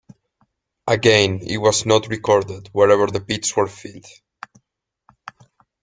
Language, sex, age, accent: English, male, 19-29, United States English